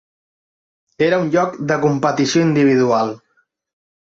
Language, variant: Catalan, Central